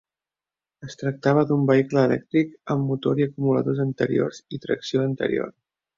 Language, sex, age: Catalan, male, 30-39